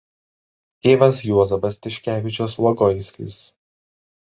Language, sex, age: Lithuanian, male, 19-29